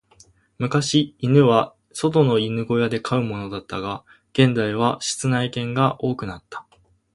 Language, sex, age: Japanese, male, under 19